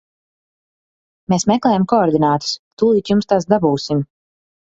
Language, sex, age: Latvian, female, 19-29